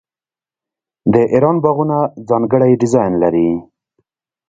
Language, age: Pashto, 19-29